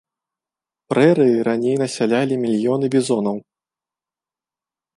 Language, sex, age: Belarusian, male, 19-29